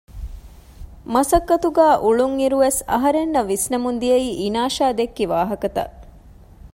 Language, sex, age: Divehi, female, 30-39